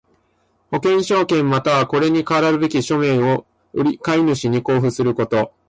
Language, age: Japanese, 19-29